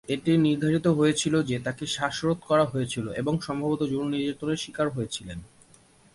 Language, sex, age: Bengali, male, 19-29